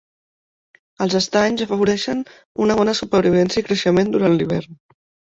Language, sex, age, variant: Catalan, female, 30-39, Central